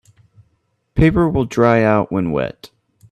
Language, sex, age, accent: English, male, 19-29, United States English